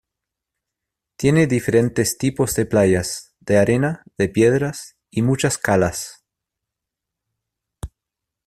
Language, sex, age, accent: Spanish, male, 30-39, Chileno: Chile, Cuyo